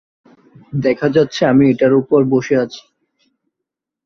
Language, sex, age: Bengali, male, 19-29